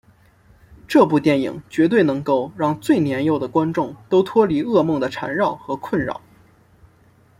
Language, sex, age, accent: Chinese, male, 19-29, 出生地：辽宁省